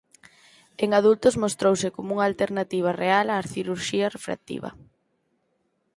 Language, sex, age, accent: Galician, female, 19-29, Central (gheada)